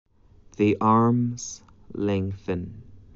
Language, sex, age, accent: English, male, 30-39, Canadian English